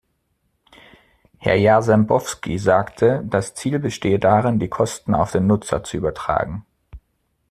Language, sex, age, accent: German, male, 30-39, Deutschland Deutsch